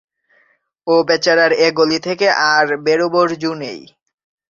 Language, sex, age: Bengali, male, 19-29